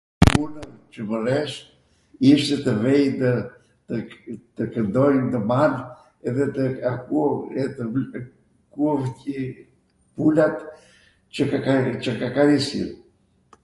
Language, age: Arvanitika Albanian, 70-79